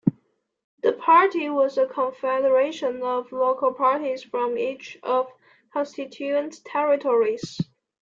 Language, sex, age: English, male, 19-29